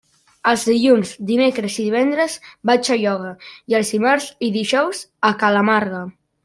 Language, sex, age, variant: Catalan, male, under 19, Central